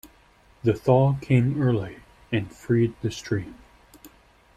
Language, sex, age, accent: English, male, 19-29, United States English